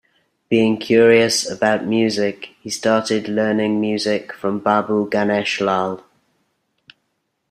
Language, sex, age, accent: English, male, 40-49, England English